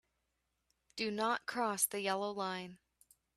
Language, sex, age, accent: English, female, 19-29, United States English